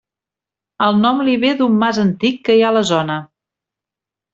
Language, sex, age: Catalan, female, 50-59